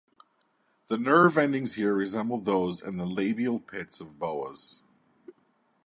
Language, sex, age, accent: English, male, 30-39, United States English